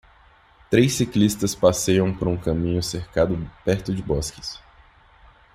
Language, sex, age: Portuguese, male, 19-29